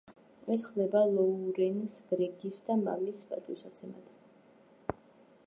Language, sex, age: Georgian, female, under 19